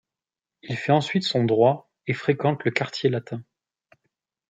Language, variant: French, Français de métropole